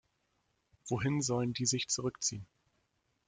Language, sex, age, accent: German, male, 30-39, Deutschland Deutsch